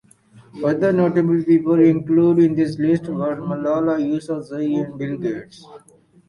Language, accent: English, United States English